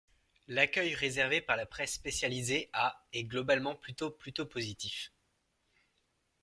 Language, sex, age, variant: French, male, 19-29, Français de métropole